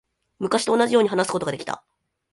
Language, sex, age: Japanese, female, 19-29